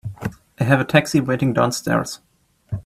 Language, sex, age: English, male, 19-29